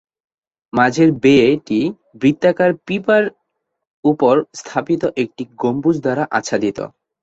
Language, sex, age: Bengali, male, 19-29